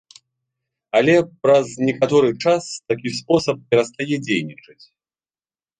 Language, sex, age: Belarusian, male, 30-39